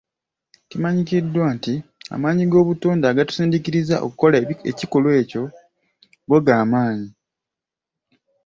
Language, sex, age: Ganda, male, 19-29